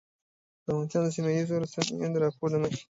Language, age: Pashto, 19-29